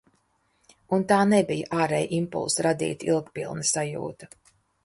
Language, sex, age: Latvian, female, 50-59